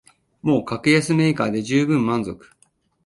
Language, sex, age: Japanese, male, 40-49